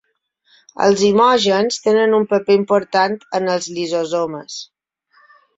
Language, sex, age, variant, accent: Catalan, female, 40-49, Balear, mallorquí; Palma